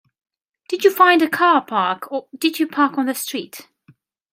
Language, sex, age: English, female, 19-29